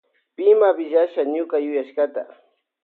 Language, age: Loja Highland Quichua, 40-49